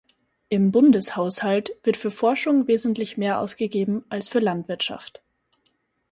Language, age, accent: German, 19-29, Österreichisches Deutsch